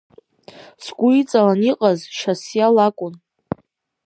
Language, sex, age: Abkhazian, female, under 19